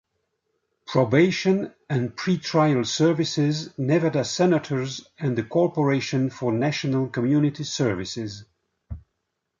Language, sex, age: English, male, 60-69